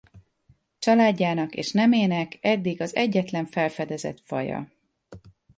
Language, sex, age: Hungarian, female, 50-59